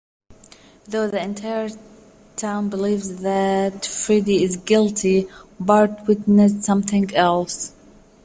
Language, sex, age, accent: English, female, 19-29, United States English